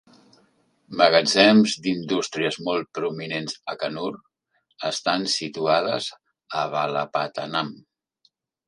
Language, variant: Catalan, Central